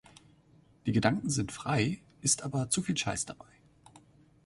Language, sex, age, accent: German, male, 30-39, Deutschland Deutsch